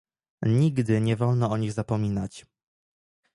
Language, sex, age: Polish, male, 19-29